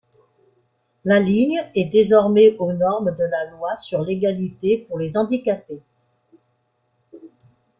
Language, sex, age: French, female, 60-69